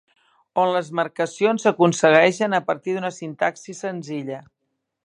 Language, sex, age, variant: Catalan, female, 50-59, Central